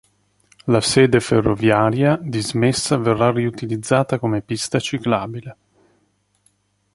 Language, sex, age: Italian, male, 30-39